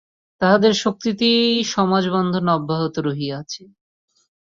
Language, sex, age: Bengali, male, 19-29